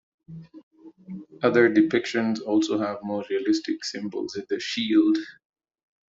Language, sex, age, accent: English, male, 19-29, United States English